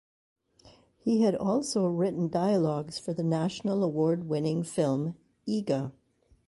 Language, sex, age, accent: English, female, 50-59, West Indies and Bermuda (Bahamas, Bermuda, Jamaica, Trinidad)